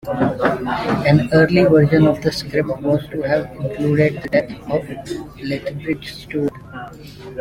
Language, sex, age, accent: English, male, 30-39, India and South Asia (India, Pakistan, Sri Lanka)